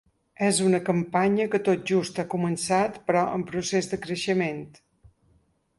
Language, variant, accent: Catalan, Balear, menorquí